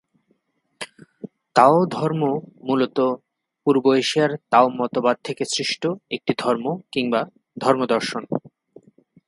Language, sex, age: Bengali, male, 30-39